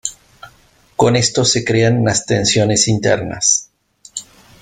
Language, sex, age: Spanish, male, 50-59